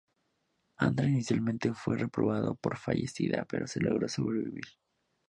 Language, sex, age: Spanish, male, 19-29